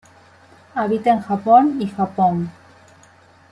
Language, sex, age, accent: Spanish, female, 30-39, Rioplatense: Argentina, Uruguay, este de Bolivia, Paraguay